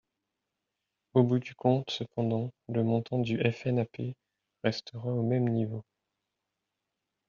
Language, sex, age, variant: French, male, 19-29, Français de métropole